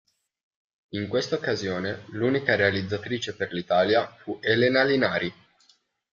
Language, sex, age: Italian, male, 19-29